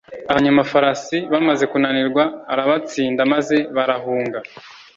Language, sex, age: Kinyarwanda, male, 19-29